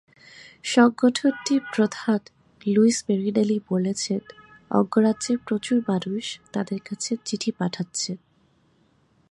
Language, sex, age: Bengali, female, 19-29